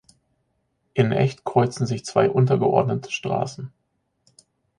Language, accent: German, Deutschland Deutsch